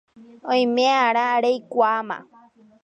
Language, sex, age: Guarani, female, 19-29